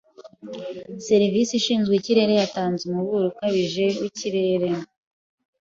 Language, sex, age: Kinyarwanda, female, 19-29